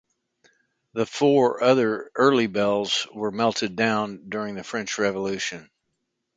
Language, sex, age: English, male, 60-69